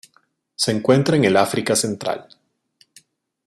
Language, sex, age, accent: Spanish, male, 40-49, Andino-Pacífico: Colombia, Perú, Ecuador, oeste de Bolivia y Venezuela andina